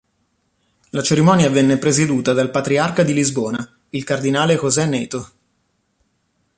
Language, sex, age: Italian, male, 30-39